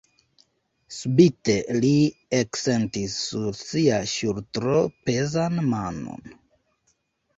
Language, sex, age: Esperanto, male, 40-49